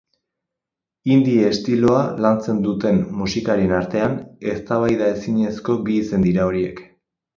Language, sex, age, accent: Basque, male, 19-29, Erdialdekoa edo Nafarra (Gipuzkoa, Nafarroa)